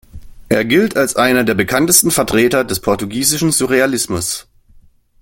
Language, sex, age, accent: German, male, 19-29, Deutschland Deutsch